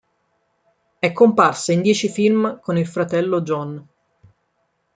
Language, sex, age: Italian, female, 30-39